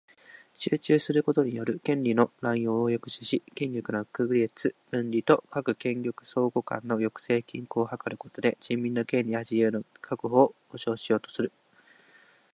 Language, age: Japanese, 19-29